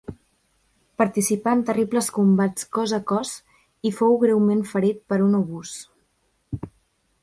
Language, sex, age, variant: Catalan, female, 19-29, Central